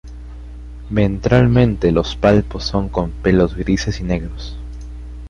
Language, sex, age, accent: Spanish, male, under 19, Andino-Pacífico: Colombia, Perú, Ecuador, oeste de Bolivia y Venezuela andina